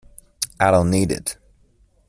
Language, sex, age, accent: English, male, under 19, United States English